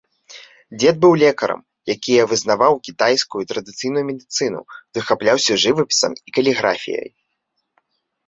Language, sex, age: Belarusian, male, 19-29